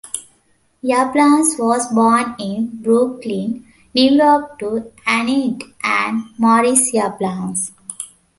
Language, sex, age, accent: English, female, 19-29, United States English